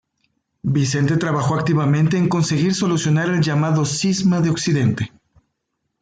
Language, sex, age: Spanish, male, 40-49